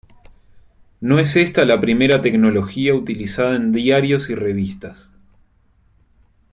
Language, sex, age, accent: Spanish, male, 19-29, Rioplatense: Argentina, Uruguay, este de Bolivia, Paraguay